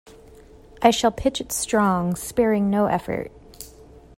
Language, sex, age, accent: English, female, 19-29, United States English